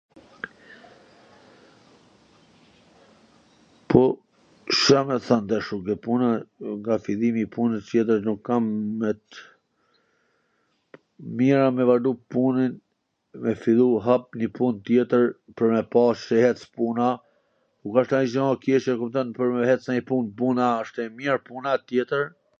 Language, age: Gheg Albanian, 40-49